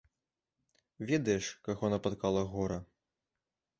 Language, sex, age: Belarusian, male, 19-29